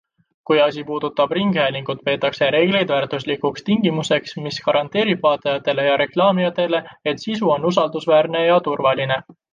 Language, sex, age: Estonian, male, 19-29